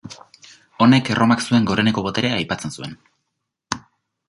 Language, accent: Basque, Erdialdekoa edo Nafarra (Gipuzkoa, Nafarroa)